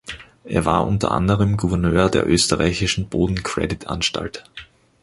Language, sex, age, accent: German, male, 19-29, Österreichisches Deutsch